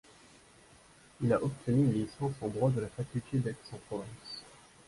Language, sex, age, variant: French, male, 19-29, Français de métropole